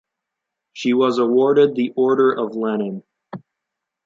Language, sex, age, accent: English, male, under 19, United States English